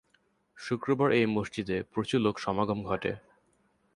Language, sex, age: Bengali, male, under 19